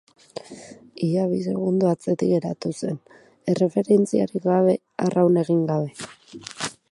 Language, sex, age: Basque, female, 19-29